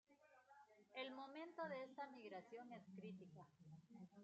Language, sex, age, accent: Spanish, female, 30-39, América central